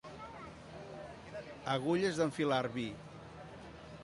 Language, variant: Catalan, Nord-Occidental